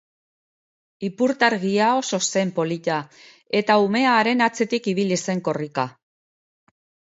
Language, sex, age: Basque, female, 50-59